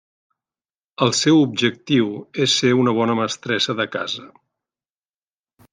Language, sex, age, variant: Catalan, male, 50-59, Central